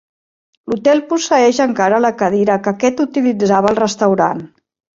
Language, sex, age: Catalan, female, 40-49